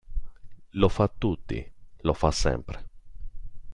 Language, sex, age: Italian, male, 19-29